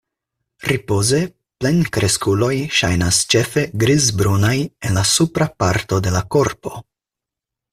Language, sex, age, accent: Esperanto, male, 19-29, Internacia